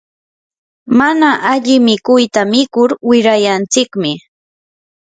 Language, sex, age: Yanahuanca Pasco Quechua, female, 19-29